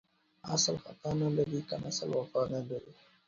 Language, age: Pashto, 19-29